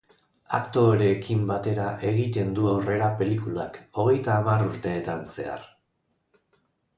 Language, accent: Basque, Erdialdekoa edo Nafarra (Gipuzkoa, Nafarroa)